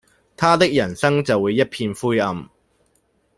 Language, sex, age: Cantonese, male, 30-39